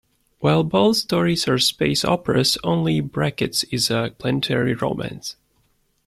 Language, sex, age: English, male, 19-29